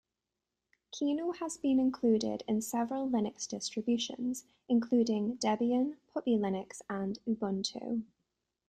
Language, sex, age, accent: English, female, 30-39, England English